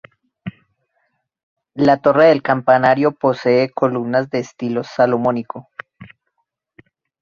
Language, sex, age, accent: Spanish, male, 19-29, Andino-Pacífico: Colombia, Perú, Ecuador, oeste de Bolivia y Venezuela andina